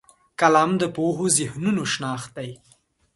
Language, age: Pashto, 19-29